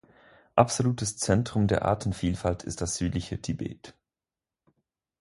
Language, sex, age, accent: German, male, 19-29, Schweizerdeutsch